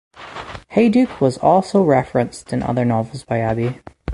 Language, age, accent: English, 19-29, Canadian English